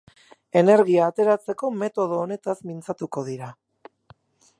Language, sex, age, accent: Basque, female, 40-49, Erdialdekoa edo Nafarra (Gipuzkoa, Nafarroa)